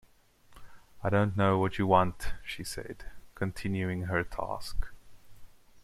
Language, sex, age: English, male, 19-29